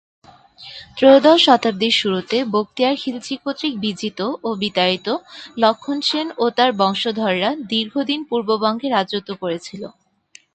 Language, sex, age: Bengali, female, 19-29